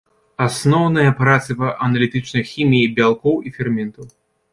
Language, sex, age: Belarusian, male, 19-29